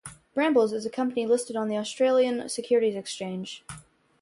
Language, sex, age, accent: English, female, under 19, United States English